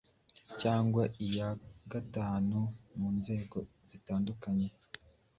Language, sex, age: Kinyarwanda, male, 19-29